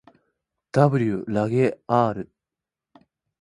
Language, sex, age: Japanese, male, 19-29